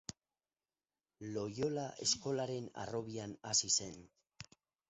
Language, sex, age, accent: Basque, male, 40-49, Mendebalekoa (Araba, Bizkaia, Gipuzkoako mendebaleko herri batzuk)